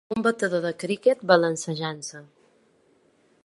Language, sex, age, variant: Catalan, female, 30-39, Balear